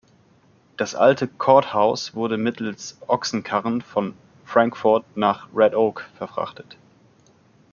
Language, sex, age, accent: German, male, 30-39, Deutschland Deutsch